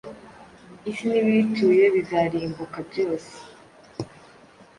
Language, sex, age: Kinyarwanda, female, under 19